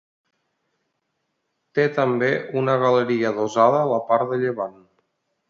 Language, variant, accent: Catalan, Nord-Occidental, nord-occidental